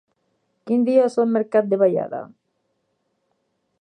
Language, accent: Catalan, valencià